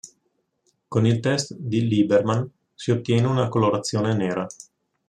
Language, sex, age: Italian, male, 50-59